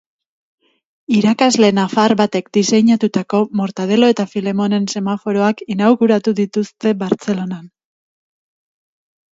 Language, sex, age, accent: Basque, female, 30-39, Mendebalekoa (Araba, Bizkaia, Gipuzkoako mendebaleko herri batzuk)